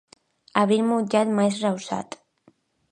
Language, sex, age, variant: Catalan, female, under 19, Alacantí